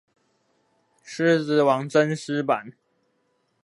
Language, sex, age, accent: Chinese, male, 19-29, 出生地：臺北市; 出生地：新北市